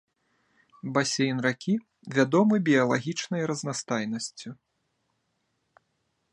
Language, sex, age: Belarusian, male, 40-49